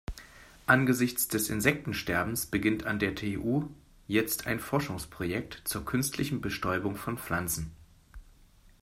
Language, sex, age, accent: German, male, 40-49, Deutschland Deutsch